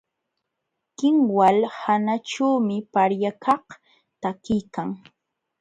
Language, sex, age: Jauja Wanca Quechua, female, 19-29